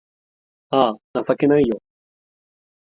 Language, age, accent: Japanese, 19-29, 関西弁